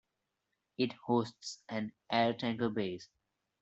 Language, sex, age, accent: English, male, 19-29, India and South Asia (India, Pakistan, Sri Lanka)